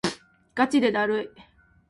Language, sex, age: Japanese, female, 19-29